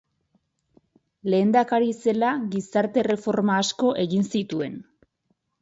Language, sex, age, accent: Basque, female, 19-29, Erdialdekoa edo Nafarra (Gipuzkoa, Nafarroa)